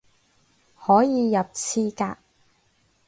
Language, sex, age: Cantonese, female, 19-29